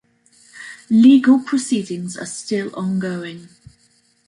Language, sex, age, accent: English, female, 60-69, England English